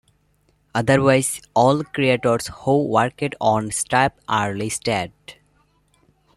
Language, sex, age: English, male, 19-29